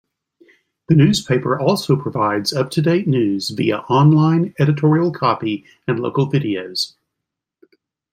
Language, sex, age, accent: English, male, 60-69, United States English